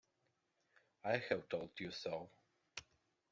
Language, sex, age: English, male, 19-29